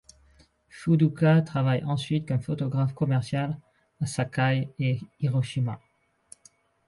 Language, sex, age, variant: French, male, 30-39, Français de métropole